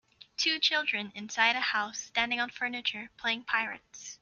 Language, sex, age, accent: English, female, 19-29, United States English